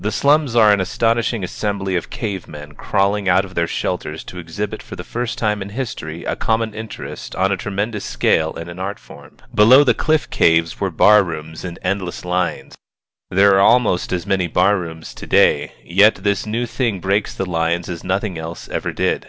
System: none